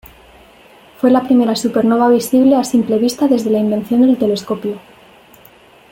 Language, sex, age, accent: Spanish, female, 19-29, España: Centro-Sur peninsular (Madrid, Toledo, Castilla-La Mancha)